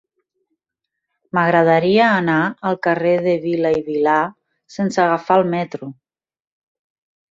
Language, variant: Catalan, Central